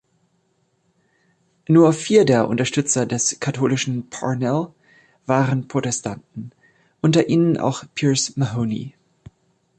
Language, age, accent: German, 30-39, Deutschland Deutsch